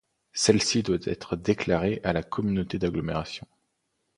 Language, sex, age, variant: French, male, 19-29, Français de métropole